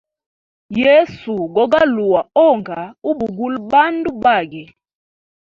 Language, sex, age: Hemba, female, 19-29